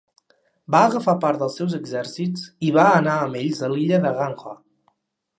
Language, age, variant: Catalan, under 19, Central